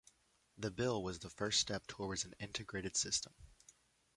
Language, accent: English, United States English